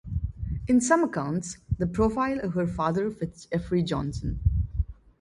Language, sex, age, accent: English, female, 19-29, India and South Asia (India, Pakistan, Sri Lanka)